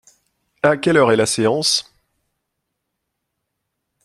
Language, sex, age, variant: French, male, 50-59, Français de métropole